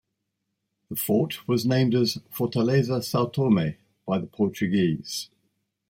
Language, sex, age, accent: English, male, 60-69, England English